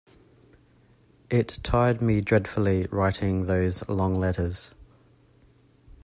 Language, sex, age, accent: English, male, 30-39, Australian English